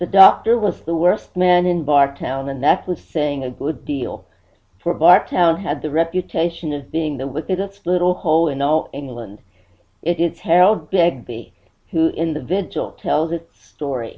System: none